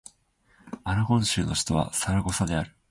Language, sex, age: Japanese, male, 19-29